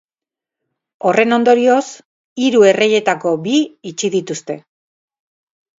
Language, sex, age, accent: Basque, female, 50-59, Mendebalekoa (Araba, Bizkaia, Gipuzkoako mendebaleko herri batzuk)